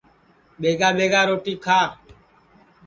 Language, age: Sansi, 19-29